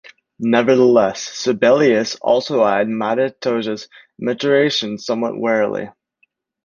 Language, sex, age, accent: English, male, 19-29, United States English